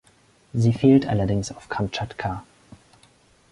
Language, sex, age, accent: German, male, 19-29, Deutschland Deutsch